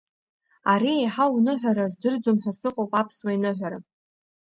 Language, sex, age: Abkhazian, female, under 19